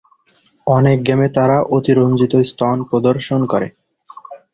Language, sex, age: Bengali, male, 19-29